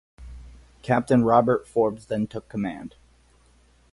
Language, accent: English, United States English